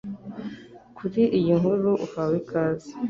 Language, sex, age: Kinyarwanda, female, under 19